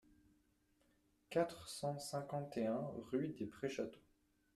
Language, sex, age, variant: French, male, under 19, Français de métropole